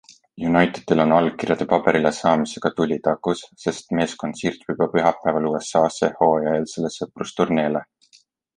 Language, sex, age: Estonian, male, 19-29